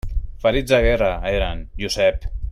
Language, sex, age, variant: Catalan, male, 40-49, Central